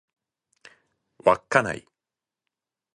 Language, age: Japanese, 19-29